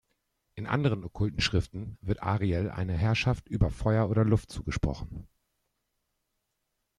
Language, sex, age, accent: German, male, 30-39, Deutschland Deutsch